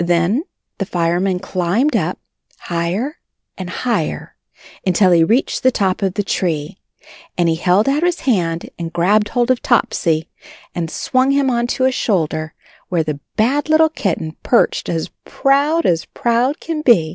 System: none